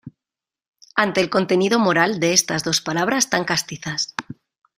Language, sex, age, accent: Spanish, female, 30-39, España: Centro-Sur peninsular (Madrid, Toledo, Castilla-La Mancha)